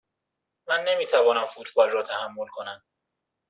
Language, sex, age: Persian, male, 30-39